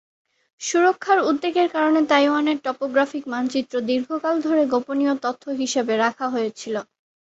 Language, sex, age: Bengali, female, 19-29